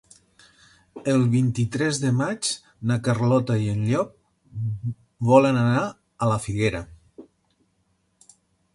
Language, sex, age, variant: Catalan, male, 50-59, Central